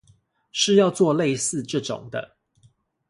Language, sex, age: Chinese, male, 40-49